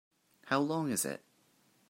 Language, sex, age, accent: English, male, 19-29, United States English